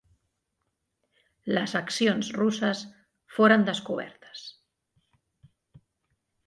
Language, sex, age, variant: Catalan, female, 50-59, Central